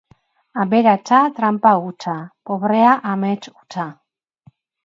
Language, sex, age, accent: Basque, female, 40-49, Erdialdekoa edo Nafarra (Gipuzkoa, Nafarroa)